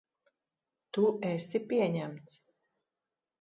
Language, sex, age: Latvian, female, 40-49